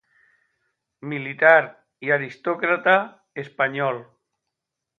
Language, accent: Spanish, España: Sur peninsular (Andalucia, Extremadura, Murcia)